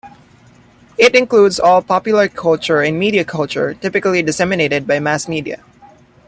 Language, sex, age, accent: English, male, 19-29, Filipino